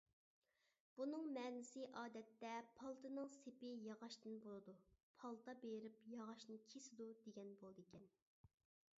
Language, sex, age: Uyghur, male, 19-29